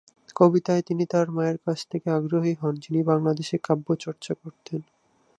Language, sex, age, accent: Bengali, male, 19-29, প্রমিত বাংলা